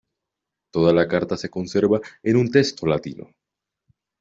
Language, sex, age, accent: Spanish, male, under 19, Andino-Pacífico: Colombia, Perú, Ecuador, oeste de Bolivia y Venezuela andina